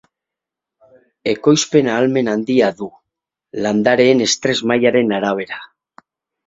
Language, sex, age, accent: Basque, male, 40-49, Mendebalekoa (Araba, Bizkaia, Gipuzkoako mendebaleko herri batzuk)